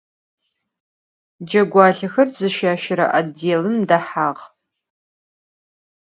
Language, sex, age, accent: Adyghe, female, 40-49, Кıэмгуй (Çemguy)